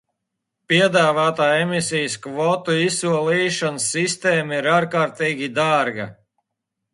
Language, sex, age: Latvian, male, 40-49